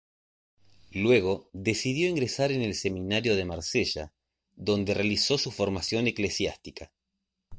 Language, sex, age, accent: Spanish, male, 40-49, Rioplatense: Argentina, Uruguay, este de Bolivia, Paraguay